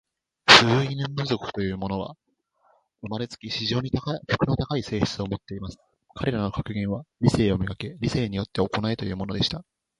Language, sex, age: Japanese, female, 19-29